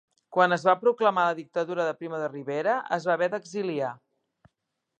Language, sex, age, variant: Catalan, female, 50-59, Central